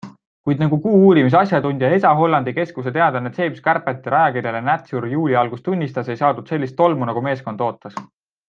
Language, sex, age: Estonian, male, 19-29